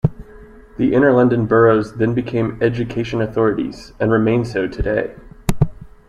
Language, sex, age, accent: English, male, 19-29, United States English